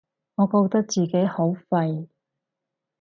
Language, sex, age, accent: Cantonese, female, 30-39, 广州音